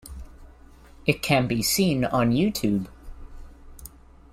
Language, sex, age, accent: English, male, 19-29, New Zealand English